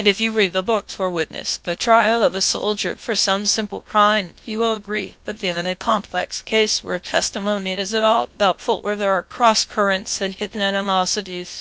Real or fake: fake